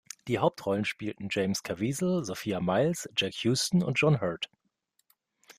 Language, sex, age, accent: German, male, 40-49, Deutschland Deutsch